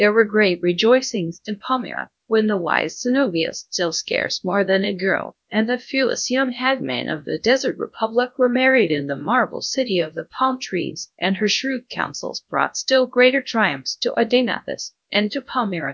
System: TTS, GradTTS